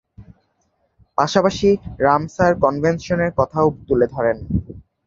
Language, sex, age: Bengali, male, under 19